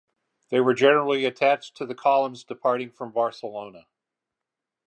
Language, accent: English, United States English